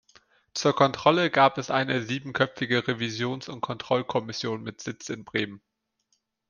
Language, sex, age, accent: German, male, 19-29, Deutschland Deutsch